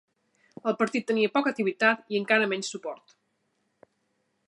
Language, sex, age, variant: Catalan, female, 40-49, Central